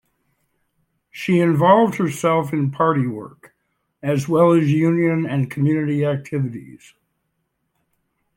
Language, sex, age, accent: English, male, 60-69, United States English